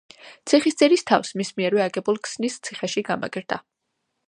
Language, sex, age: Georgian, female, 19-29